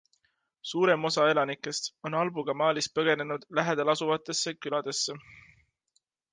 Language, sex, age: Estonian, male, 19-29